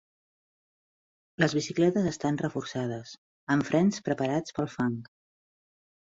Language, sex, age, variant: Catalan, female, 40-49, Central